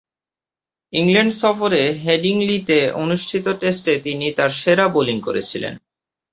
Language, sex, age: Bengali, male, under 19